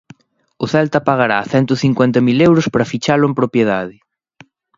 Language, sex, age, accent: Galician, male, 30-39, Normativo (estándar)